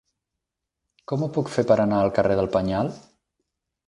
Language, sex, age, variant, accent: Catalan, male, 30-39, Central, central